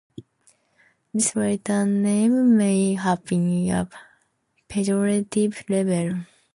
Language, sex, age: English, female, 19-29